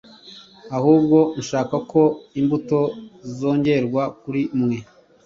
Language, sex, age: Kinyarwanda, male, 40-49